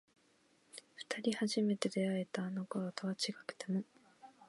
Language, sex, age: Japanese, female, under 19